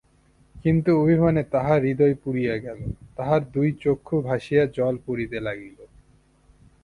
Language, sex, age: Bengali, male, 19-29